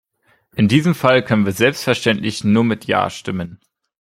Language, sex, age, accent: German, male, 19-29, Deutschland Deutsch